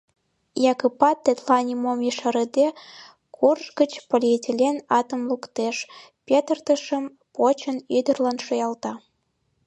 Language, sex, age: Mari, female, 19-29